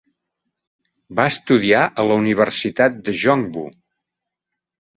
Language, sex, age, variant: Catalan, male, 50-59, Central